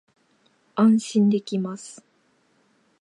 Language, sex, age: Japanese, female, 19-29